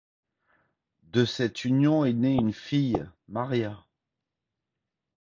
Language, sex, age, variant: French, male, 30-39, Français de métropole